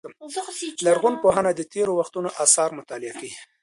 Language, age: Pashto, 30-39